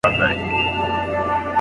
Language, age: Pashto, 30-39